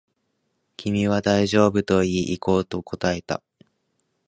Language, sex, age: Japanese, male, under 19